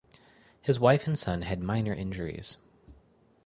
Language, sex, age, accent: English, male, 30-39, United States English